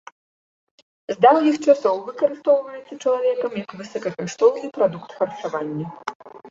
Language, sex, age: Belarusian, female, 19-29